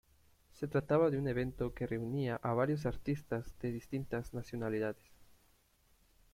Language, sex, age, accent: Spanish, male, 19-29, América central